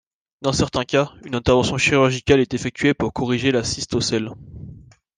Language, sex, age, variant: French, male, 19-29, Français de métropole